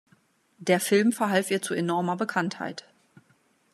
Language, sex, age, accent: German, female, 40-49, Deutschland Deutsch